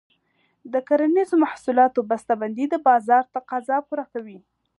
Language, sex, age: Pashto, female, 19-29